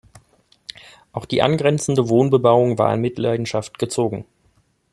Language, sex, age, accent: German, male, 30-39, Deutschland Deutsch